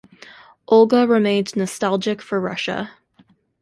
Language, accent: English, United States English